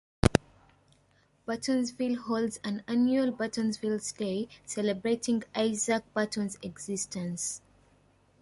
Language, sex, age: English, female, 19-29